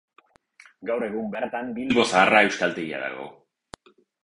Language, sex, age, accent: Basque, male, 30-39, Mendebalekoa (Araba, Bizkaia, Gipuzkoako mendebaleko herri batzuk)